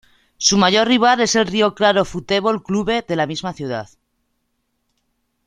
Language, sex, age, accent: Spanish, male, 30-39, España: Centro-Sur peninsular (Madrid, Toledo, Castilla-La Mancha)